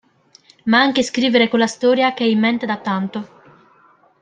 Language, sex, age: Italian, female, 19-29